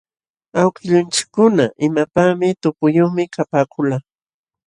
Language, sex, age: Jauja Wanca Quechua, female, 70-79